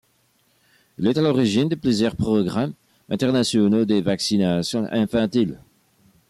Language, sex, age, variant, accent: French, male, 40-49, Français d'Amérique du Nord, Français du Canada